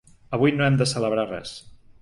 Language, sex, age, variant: Catalan, male, 50-59, Septentrional